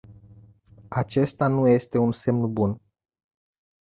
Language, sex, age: Romanian, male, 19-29